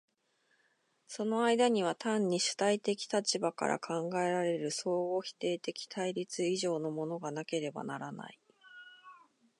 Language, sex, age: Japanese, female, 40-49